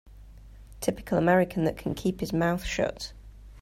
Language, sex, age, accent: English, female, 30-39, England English